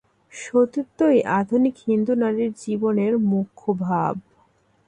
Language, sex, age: Bengali, female, 19-29